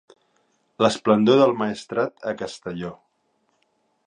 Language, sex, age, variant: Catalan, male, 50-59, Central